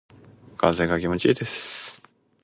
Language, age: Japanese, 19-29